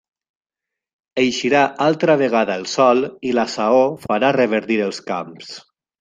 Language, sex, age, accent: Catalan, male, 19-29, valencià